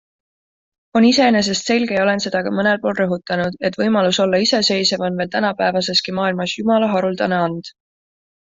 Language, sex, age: Estonian, female, 19-29